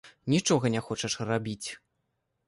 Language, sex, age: Belarusian, male, 30-39